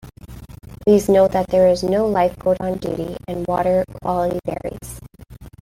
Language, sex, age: English, female, 19-29